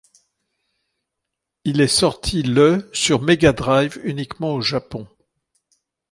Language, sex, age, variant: French, male, 60-69, Français de métropole